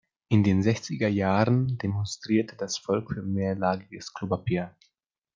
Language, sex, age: German, male, under 19